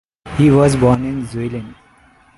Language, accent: English, India and South Asia (India, Pakistan, Sri Lanka)